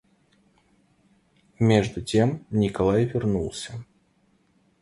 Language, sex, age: Russian, male, 19-29